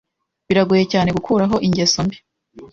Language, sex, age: Kinyarwanda, female, 19-29